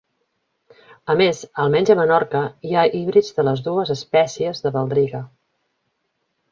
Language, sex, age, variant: Catalan, female, 40-49, Central